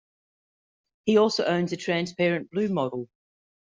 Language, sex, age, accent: English, female, 50-59, Australian English